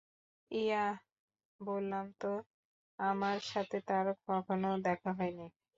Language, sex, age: Bengali, female, 19-29